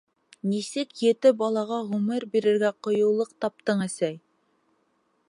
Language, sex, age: Bashkir, female, 19-29